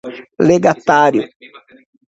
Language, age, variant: Portuguese, 40-49, Portuguese (Brasil)